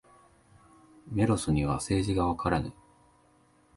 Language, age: Japanese, 19-29